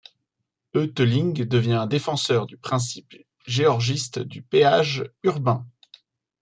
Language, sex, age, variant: French, male, 30-39, Français de métropole